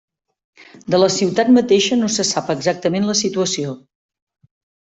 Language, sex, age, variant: Catalan, female, 50-59, Central